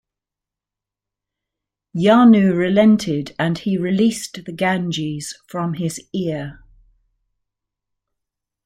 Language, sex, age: English, female, 60-69